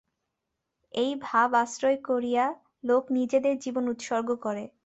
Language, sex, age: Bengali, female, 19-29